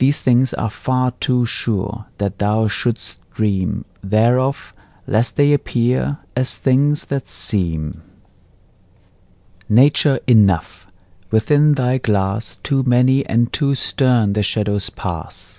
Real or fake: real